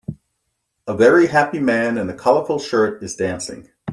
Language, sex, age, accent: English, male, 50-59, United States English